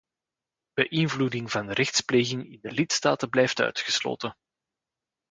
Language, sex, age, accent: Dutch, male, 40-49, Belgisch Nederlands